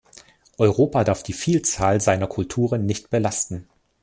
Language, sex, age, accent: German, male, 30-39, Deutschland Deutsch